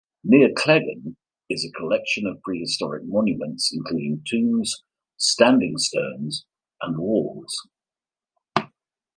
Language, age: English, 60-69